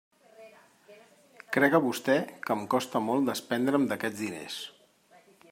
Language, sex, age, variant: Catalan, male, 40-49, Central